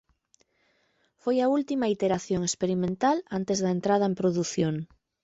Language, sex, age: Galician, female, 30-39